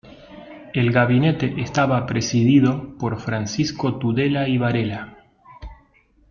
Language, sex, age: Spanish, male, 40-49